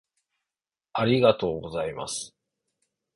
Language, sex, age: Japanese, male, 40-49